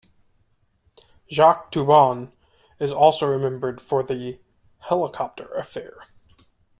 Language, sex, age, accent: English, male, 30-39, United States English